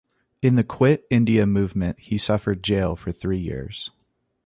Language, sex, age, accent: English, male, 19-29, United States English